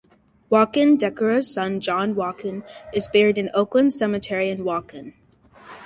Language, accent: English, United States English